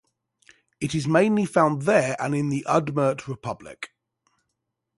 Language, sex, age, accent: English, male, 40-49, England English